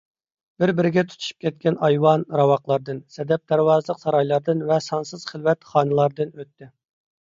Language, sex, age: Uyghur, male, 30-39